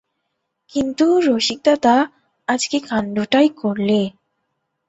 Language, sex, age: Bengali, female, 19-29